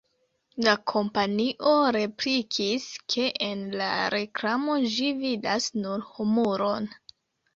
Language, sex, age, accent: Esperanto, female, 19-29, Internacia